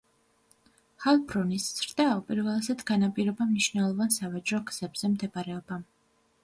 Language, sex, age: Georgian, female, 30-39